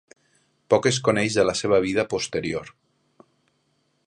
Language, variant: Catalan, Nord-Occidental